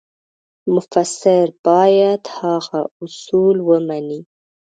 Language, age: Pashto, 19-29